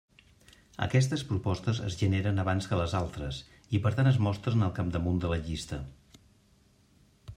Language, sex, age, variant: Catalan, male, 50-59, Central